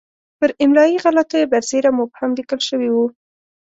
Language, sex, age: Pashto, female, 19-29